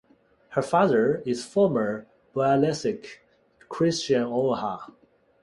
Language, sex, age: English, male, 30-39